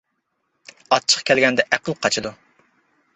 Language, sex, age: Uyghur, male, 40-49